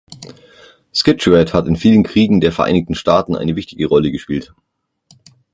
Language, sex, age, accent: German, male, 40-49, Deutschland Deutsch; Österreichisches Deutsch